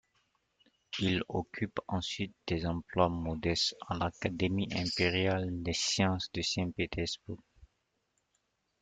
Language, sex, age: French, male, 30-39